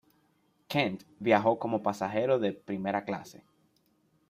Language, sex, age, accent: Spanish, male, 19-29, Caribe: Cuba, Venezuela, Puerto Rico, República Dominicana, Panamá, Colombia caribeña, México caribeño, Costa del golfo de México